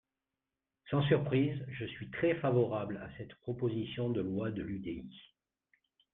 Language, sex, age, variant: French, male, 50-59, Français de métropole